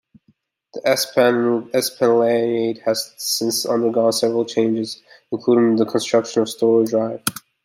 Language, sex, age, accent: English, male, 19-29, United States English